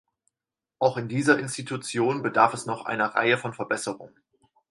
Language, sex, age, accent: German, male, 19-29, Deutschland Deutsch